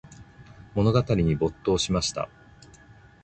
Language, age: Japanese, 40-49